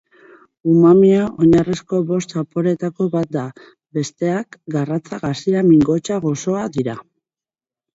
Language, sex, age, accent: Basque, female, 40-49, Mendebalekoa (Araba, Bizkaia, Gipuzkoako mendebaleko herri batzuk)